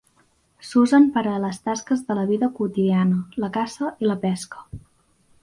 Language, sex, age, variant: Catalan, female, under 19, Central